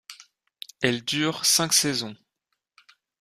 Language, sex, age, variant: French, male, 19-29, Français de métropole